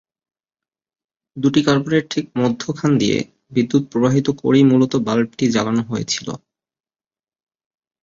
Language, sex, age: Bengali, male, 19-29